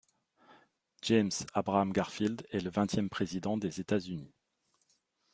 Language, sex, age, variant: French, male, 40-49, Français de métropole